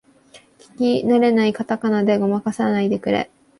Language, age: Japanese, 19-29